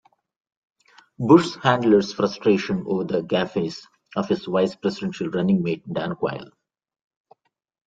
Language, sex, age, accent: English, male, 40-49, India and South Asia (India, Pakistan, Sri Lanka)